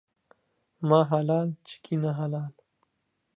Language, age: Pashto, 19-29